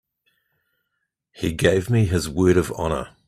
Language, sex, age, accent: English, male, 40-49, New Zealand English